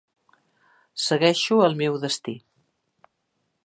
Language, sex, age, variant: Catalan, female, 60-69, Central